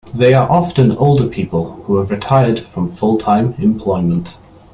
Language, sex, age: English, male, 19-29